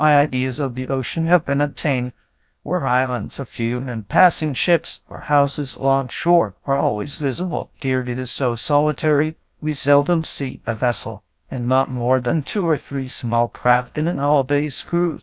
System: TTS, GlowTTS